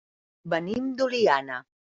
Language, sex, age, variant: Catalan, female, 40-49, Central